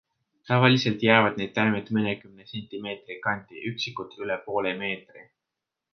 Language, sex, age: Estonian, male, 19-29